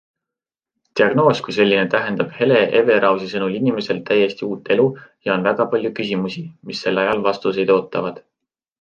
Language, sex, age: Estonian, male, 19-29